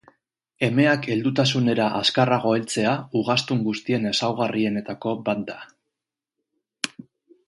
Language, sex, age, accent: Basque, male, 30-39, Mendebalekoa (Araba, Bizkaia, Gipuzkoako mendebaleko herri batzuk)